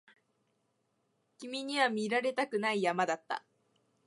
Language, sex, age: Japanese, female, 19-29